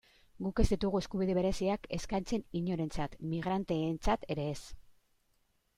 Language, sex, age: Basque, female, 40-49